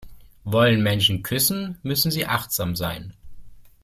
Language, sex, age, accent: German, male, 19-29, Deutschland Deutsch